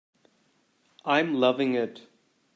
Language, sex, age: English, male, 30-39